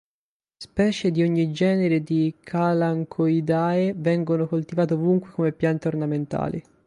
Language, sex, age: Italian, male, 19-29